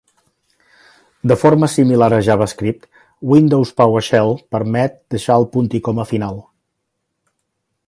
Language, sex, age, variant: Catalan, male, 60-69, Central